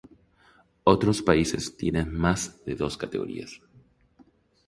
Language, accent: Spanish, Rioplatense: Argentina, Uruguay, este de Bolivia, Paraguay